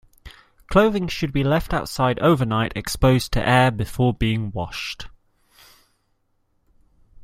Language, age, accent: English, 30-39, England English